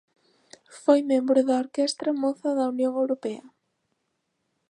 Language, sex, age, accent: Galician, female, 19-29, Atlántico (seseo e gheada)